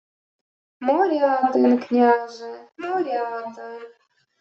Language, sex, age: Ukrainian, female, 19-29